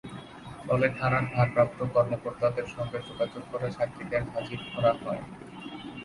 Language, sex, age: Bengali, male, 19-29